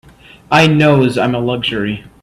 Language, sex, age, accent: English, male, 19-29, United States English